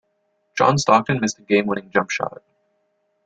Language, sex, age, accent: English, male, under 19, United States English